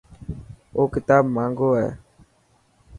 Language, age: Dhatki, 30-39